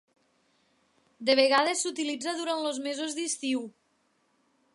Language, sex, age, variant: Catalan, female, 19-29, Nord-Occidental